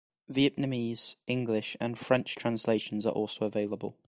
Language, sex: English, male